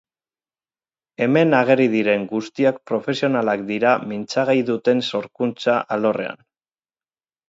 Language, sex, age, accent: Basque, male, 40-49, Mendebalekoa (Araba, Bizkaia, Gipuzkoako mendebaleko herri batzuk)